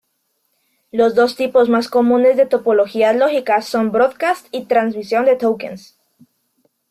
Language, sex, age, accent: Spanish, female, 19-29, América central